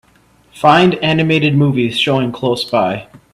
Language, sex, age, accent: English, male, 19-29, United States English